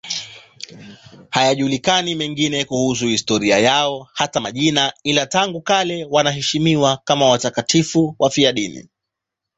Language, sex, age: Swahili, male, 19-29